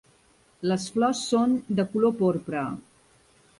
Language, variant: Catalan, Central